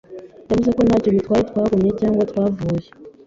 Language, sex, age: Kinyarwanda, female, 40-49